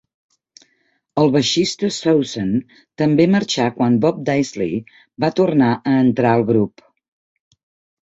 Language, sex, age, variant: Catalan, female, 60-69, Central